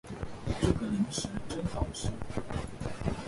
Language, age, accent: Chinese, 19-29, 出生地：上海市